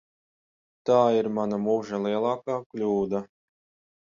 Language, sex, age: Latvian, male, 30-39